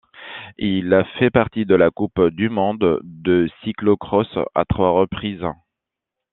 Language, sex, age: French, male, 30-39